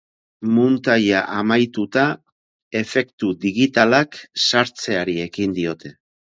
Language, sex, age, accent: Basque, male, 50-59, Erdialdekoa edo Nafarra (Gipuzkoa, Nafarroa)